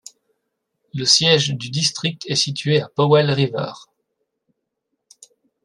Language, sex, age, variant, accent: French, male, 30-39, Français d'Europe, Français de Belgique